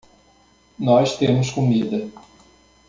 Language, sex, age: Portuguese, male, 50-59